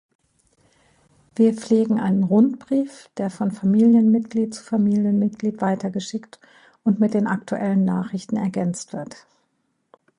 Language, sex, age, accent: German, female, 50-59, Deutschland Deutsch